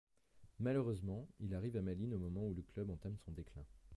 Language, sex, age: French, male, 30-39